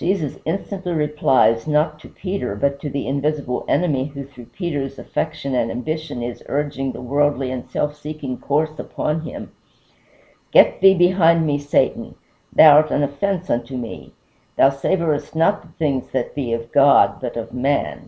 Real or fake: real